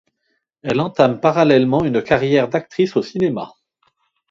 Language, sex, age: French, male, 50-59